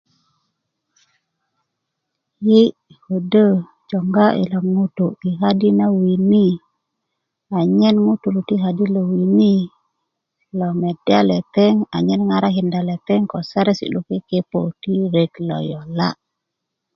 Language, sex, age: Kuku, female, 40-49